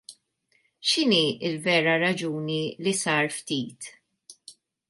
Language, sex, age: Maltese, female, 40-49